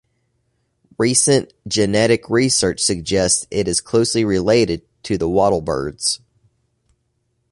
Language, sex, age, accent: English, male, 30-39, United States English